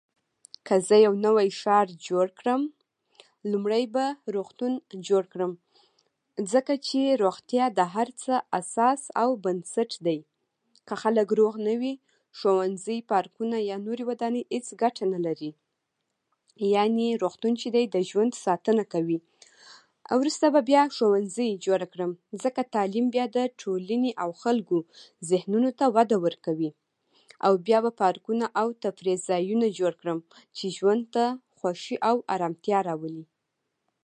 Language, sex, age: Pashto, female, 19-29